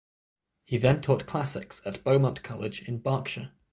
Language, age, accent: English, 19-29, England English; Northern English